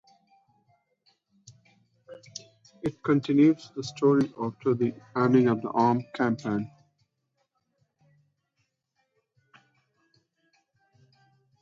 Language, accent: English, India and South Asia (India, Pakistan, Sri Lanka)